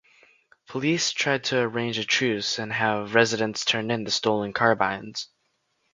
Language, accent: English, United States English